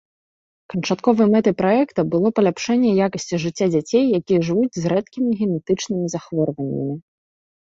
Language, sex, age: Belarusian, female, 19-29